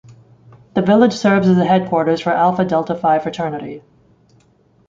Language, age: English, 19-29